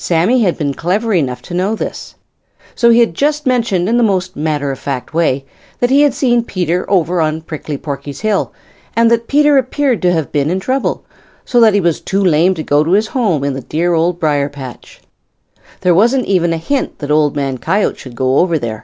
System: none